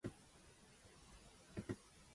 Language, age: Chinese, 30-39